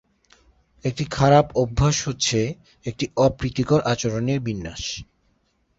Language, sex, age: Bengali, male, 19-29